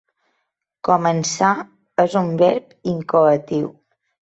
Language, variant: Catalan, Balear